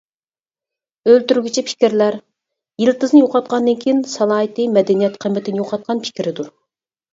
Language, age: Uyghur, 30-39